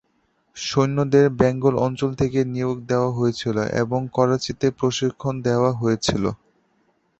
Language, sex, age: Bengali, male, 19-29